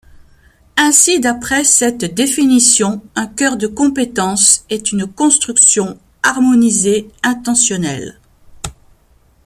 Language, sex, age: French, female, 50-59